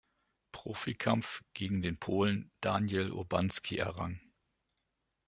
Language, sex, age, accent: German, male, 50-59, Deutschland Deutsch